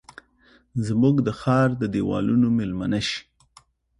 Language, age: Pashto, 30-39